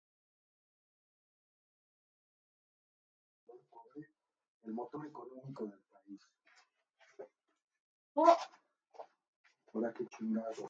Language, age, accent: Spanish, 30-39, México